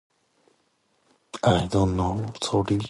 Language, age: English, 19-29